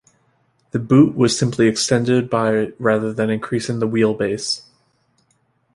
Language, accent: English, United States English